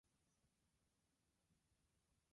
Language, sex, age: English, female, 19-29